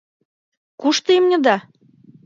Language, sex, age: Mari, female, 19-29